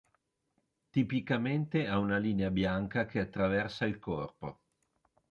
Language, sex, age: Italian, female, 60-69